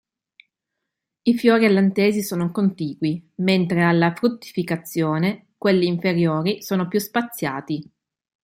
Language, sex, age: Italian, female, 30-39